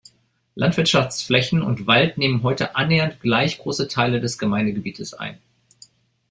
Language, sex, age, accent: German, male, 40-49, Deutschland Deutsch